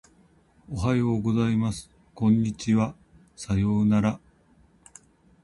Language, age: Japanese, 50-59